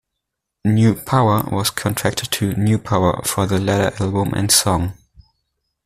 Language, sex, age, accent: English, male, 19-29, United States English